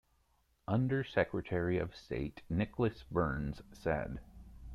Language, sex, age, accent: English, male, 40-49, United States English